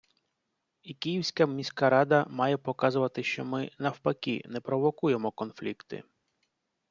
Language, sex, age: Ukrainian, male, 40-49